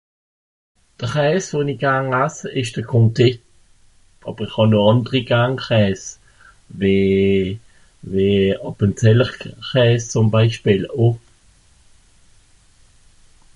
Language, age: Swiss German, 50-59